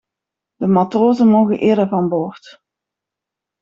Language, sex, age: Dutch, female, 30-39